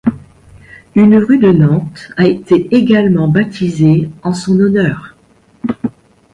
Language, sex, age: French, female, 60-69